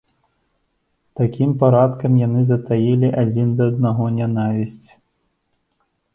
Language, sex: Belarusian, male